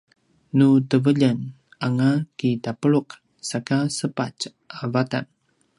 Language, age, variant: Paiwan, 30-39, pinayuanan a kinaikacedasan (東排灣語)